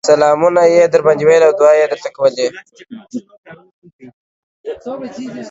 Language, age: Pashto, 19-29